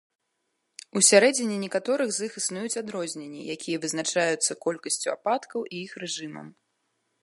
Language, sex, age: Belarusian, female, 19-29